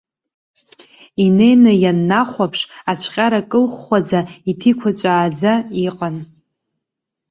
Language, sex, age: Abkhazian, female, under 19